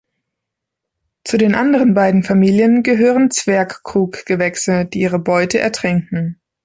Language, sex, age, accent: German, female, 19-29, Deutschland Deutsch